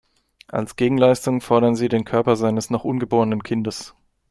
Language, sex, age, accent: German, male, 19-29, Deutschland Deutsch